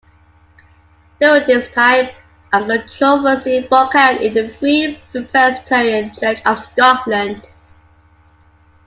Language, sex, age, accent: English, female, 40-49, Scottish English